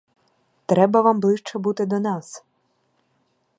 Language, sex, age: Ukrainian, female, 19-29